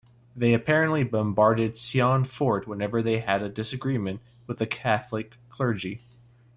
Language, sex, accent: English, male, United States English